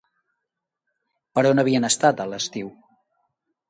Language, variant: Catalan, Central